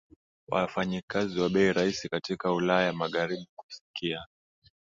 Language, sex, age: Swahili, male, 19-29